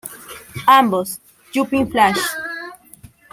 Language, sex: Spanish, female